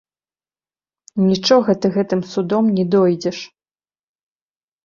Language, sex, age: Belarusian, female, 30-39